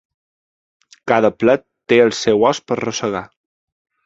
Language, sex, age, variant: Catalan, male, 19-29, Balear